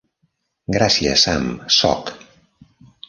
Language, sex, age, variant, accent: Catalan, male, 70-79, Central, central